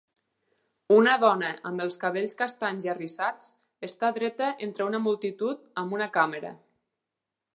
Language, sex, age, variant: Catalan, female, 19-29, Nord-Occidental